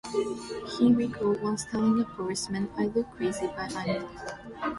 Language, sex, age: English, female, 19-29